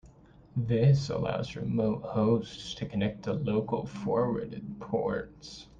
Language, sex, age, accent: English, male, 19-29, United States English